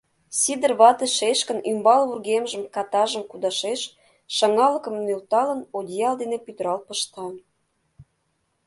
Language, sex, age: Mari, female, 30-39